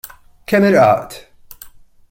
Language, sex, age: Maltese, male, 40-49